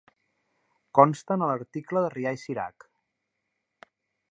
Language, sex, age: Catalan, male, 40-49